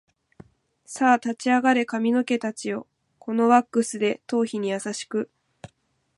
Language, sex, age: Japanese, female, 19-29